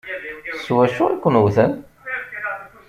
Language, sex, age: Kabyle, male, 40-49